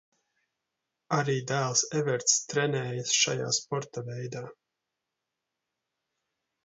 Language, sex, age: Latvian, male, 30-39